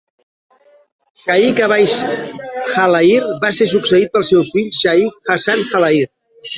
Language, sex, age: Catalan, male, 60-69